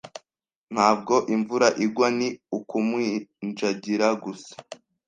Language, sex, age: Kinyarwanda, male, under 19